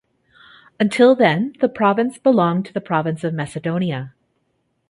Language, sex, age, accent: English, female, 30-39, Canadian English